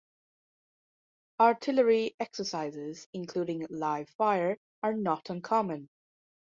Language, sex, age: English, female, under 19